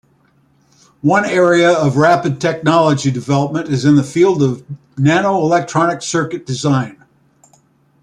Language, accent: English, United States English